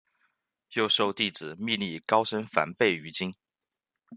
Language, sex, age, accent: Chinese, male, 19-29, 出生地：湖北省